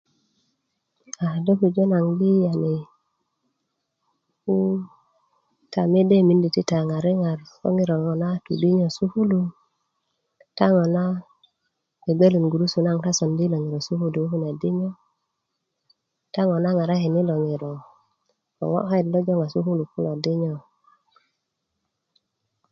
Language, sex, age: Kuku, female, 19-29